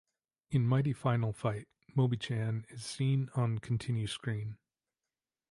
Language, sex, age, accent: English, male, 40-49, United States English